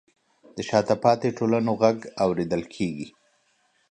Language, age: Pashto, 30-39